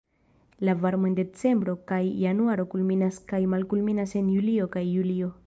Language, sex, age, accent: Esperanto, female, under 19, Internacia